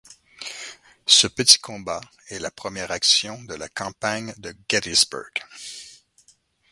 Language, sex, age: French, male, 50-59